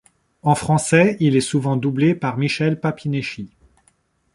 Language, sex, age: French, male, 30-39